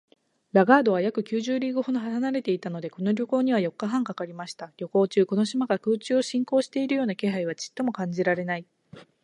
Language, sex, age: Japanese, female, 19-29